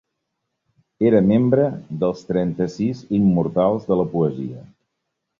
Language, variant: Catalan, Central